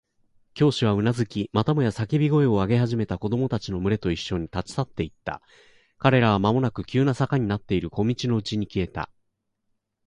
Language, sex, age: Japanese, male, 40-49